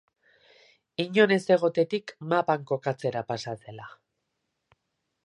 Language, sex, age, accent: Basque, male, 19-29, Erdialdekoa edo Nafarra (Gipuzkoa, Nafarroa)